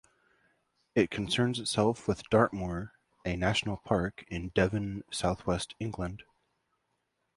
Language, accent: English, United States English